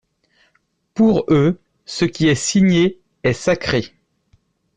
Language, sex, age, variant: French, male, 30-39, Français de métropole